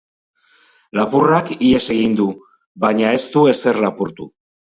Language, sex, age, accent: Basque, male, 60-69, Mendebalekoa (Araba, Bizkaia, Gipuzkoako mendebaleko herri batzuk)